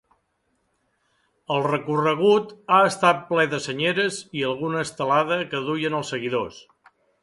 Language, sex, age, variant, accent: Catalan, male, 60-69, Central, central